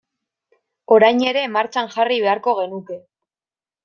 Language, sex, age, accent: Basque, female, 19-29, Mendebalekoa (Araba, Bizkaia, Gipuzkoako mendebaleko herri batzuk)